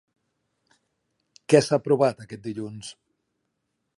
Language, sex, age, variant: Catalan, male, 40-49, Central